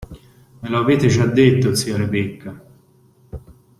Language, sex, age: Italian, male, 40-49